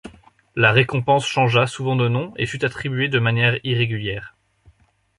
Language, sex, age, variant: French, male, 19-29, Français de métropole